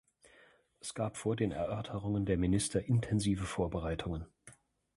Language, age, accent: German, 40-49, Deutschland Deutsch